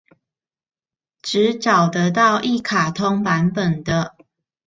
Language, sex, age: Chinese, female, 30-39